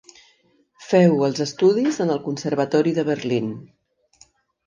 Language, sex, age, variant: Catalan, female, 40-49, Central